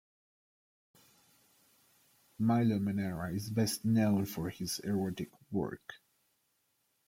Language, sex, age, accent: English, male, 30-39, United States English